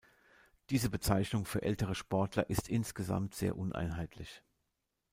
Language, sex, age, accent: German, male, 50-59, Deutschland Deutsch